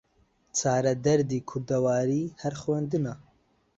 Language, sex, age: Central Kurdish, male, 19-29